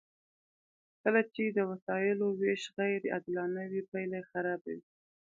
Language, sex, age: Pashto, female, 19-29